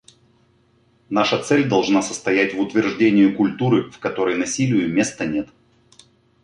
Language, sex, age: Russian, male, 40-49